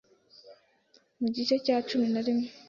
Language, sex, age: Kinyarwanda, female, 19-29